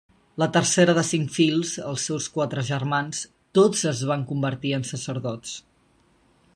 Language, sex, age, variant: Catalan, male, 19-29, Nord-Occidental